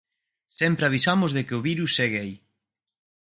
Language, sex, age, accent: Galician, male, 19-29, Oriental (común en zona oriental); Normativo (estándar)